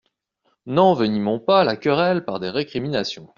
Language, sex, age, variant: French, male, 30-39, Français de métropole